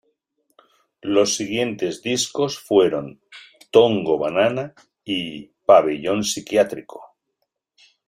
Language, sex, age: Spanish, male, 50-59